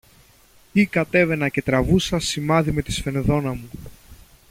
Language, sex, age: Greek, male, 30-39